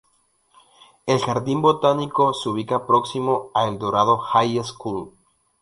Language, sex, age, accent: Spanish, male, 19-29, Andino-Pacífico: Colombia, Perú, Ecuador, oeste de Bolivia y Venezuela andina